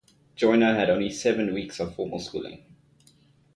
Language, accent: English, Southern African (South Africa, Zimbabwe, Namibia)